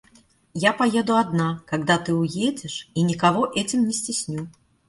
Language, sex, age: Russian, female, 40-49